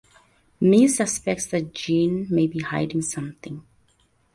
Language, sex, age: English, female, 30-39